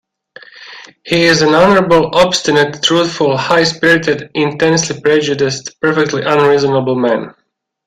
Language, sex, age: English, male, 30-39